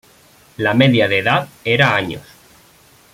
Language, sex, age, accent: Spanish, male, 19-29, España: Centro-Sur peninsular (Madrid, Toledo, Castilla-La Mancha)